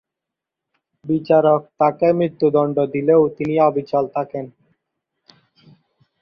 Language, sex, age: Bengali, male, 19-29